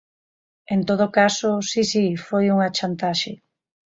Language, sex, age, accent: Galician, female, 30-39, Normativo (estándar)